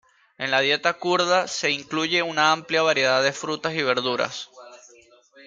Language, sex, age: Spanish, male, 19-29